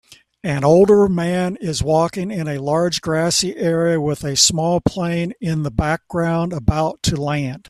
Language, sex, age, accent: English, male, 70-79, United States English